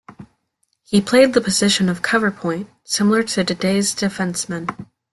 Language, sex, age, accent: English, female, 19-29, United States English